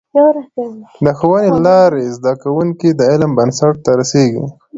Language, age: Pashto, 19-29